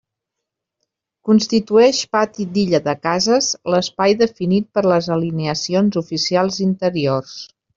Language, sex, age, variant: Catalan, female, 50-59, Central